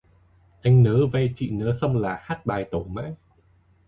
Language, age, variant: Vietnamese, 19-29, Hà Nội